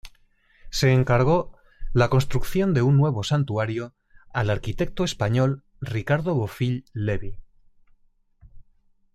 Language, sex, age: Spanish, male, 40-49